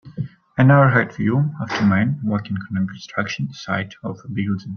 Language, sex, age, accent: English, male, 19-29, United States English